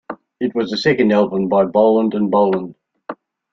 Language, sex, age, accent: English, male, 70-79, Australian English